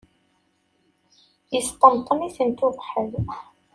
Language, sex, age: Kabyle, female, 19-29